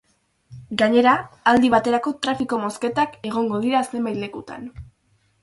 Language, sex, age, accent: Basque, female, under 19, Mendebalekoa (Araba, Bizkaia, Gipuzkoako mendebaleko herri batzuk)